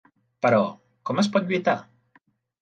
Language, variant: Catalan, Central